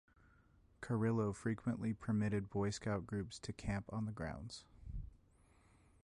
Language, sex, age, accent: English, male, 19-29, United States English